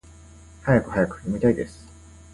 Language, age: Japanese, 30-39